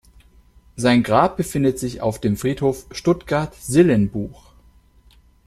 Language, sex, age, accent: German, male, 19-29, Deutschland Deutsch